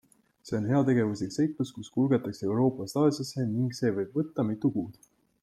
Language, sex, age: Estonian, male, 19-29